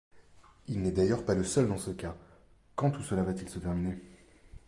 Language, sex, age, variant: French, male, 30-39, Français de métropole